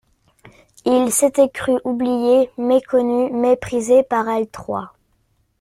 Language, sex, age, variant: French, male, 40-49, Français de métropole